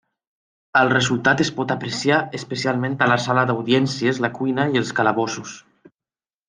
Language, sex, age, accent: Catalan, male, 19-29, valencià